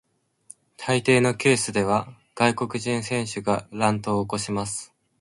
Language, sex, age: Japanese, male, 19-29